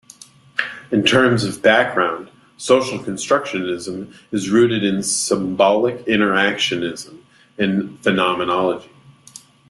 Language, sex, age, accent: English, male, 30-39, United States English